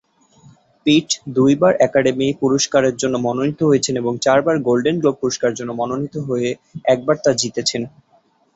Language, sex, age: Bengali, male, 19-29